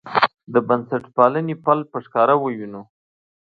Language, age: Pashto, 40-49